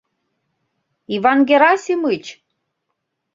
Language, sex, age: Mari, female, 40-49